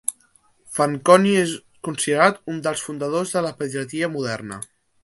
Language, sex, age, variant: Catalan, male, under 19, Central